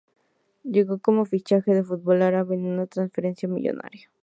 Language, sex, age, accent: Spanish, female, under 19, México